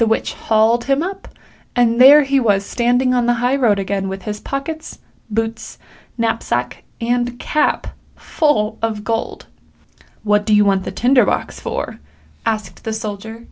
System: none